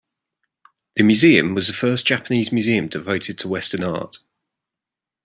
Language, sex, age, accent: English, male, 30-39, England English